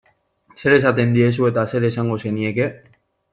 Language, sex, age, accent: Basque, male, 19-29, Mendebalekoa (Araba, Bizkaia, Gipuzkoako mendebaleko herri batzuk)